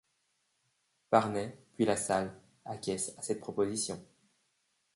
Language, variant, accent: French, Français d'Europe, Français de Belgique